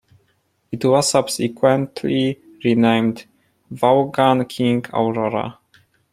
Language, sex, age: English, male, 19-29